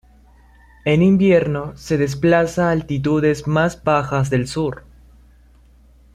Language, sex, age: Spanish, male, under 19